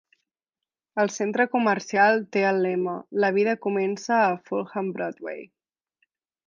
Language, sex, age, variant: Catalan, female, 19-29, Central